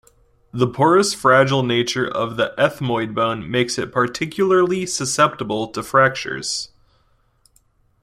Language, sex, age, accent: English, male, 19-29, United States English